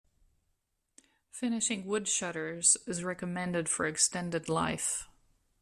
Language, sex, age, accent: English, female, 50-59, United States English